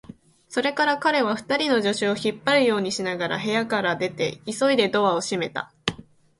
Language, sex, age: Japanese, female, 19-29